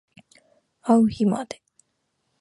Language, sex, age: Japanese, female, 19-29